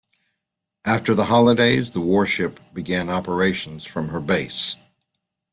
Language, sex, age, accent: English, male, 60-69, United States English